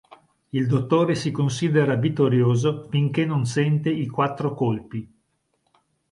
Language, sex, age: Italian, male, 50-59